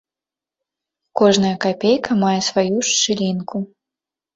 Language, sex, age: Belarusian, female, 19-29